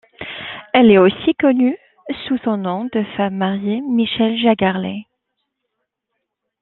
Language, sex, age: French, female, 30-39